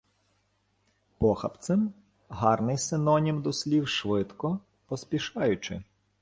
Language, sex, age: Ukrainian, male, 40-49